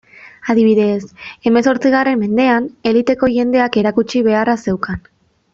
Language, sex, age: Basque, female, 19-29